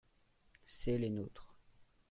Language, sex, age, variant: French, male, under 19, Français de métropole